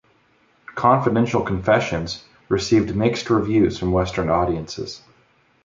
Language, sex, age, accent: English, male, 30-39, United States English